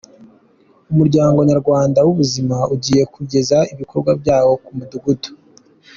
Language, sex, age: Kinyarwanda, male, 19-29